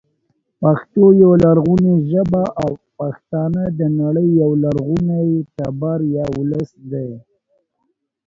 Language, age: Pashto, 30-39